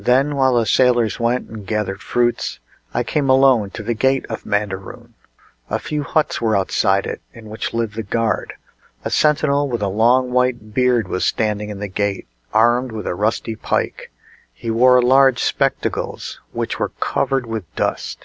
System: none